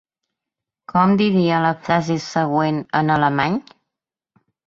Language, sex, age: Catalan, female, 50-59